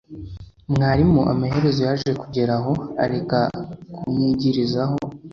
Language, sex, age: Kinyarwanda, female, under 19